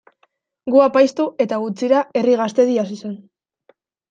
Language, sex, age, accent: Basque, female, 19-29, Mendebalekoa (Araba, Bizkaia, Gipuzkoako mendebaleko herri batzuk)